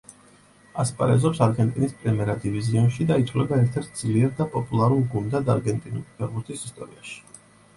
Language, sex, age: Georgian, male, 30-39